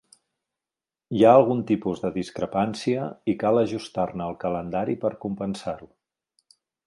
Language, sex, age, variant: Catalan, male, 40-49, Central